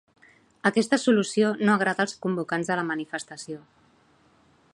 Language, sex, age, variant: Catalan, female, 40-49, Central